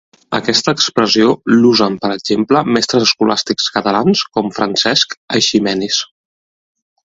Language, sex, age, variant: Catalan, male, 30-39, Central